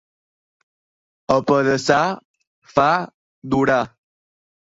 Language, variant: Catalan, Balear